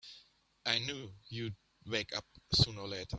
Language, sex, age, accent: English, male, 40-49, United States English